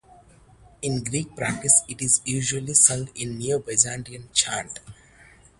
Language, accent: English, India and South Asia (India, Pakistan, Sri Lanka)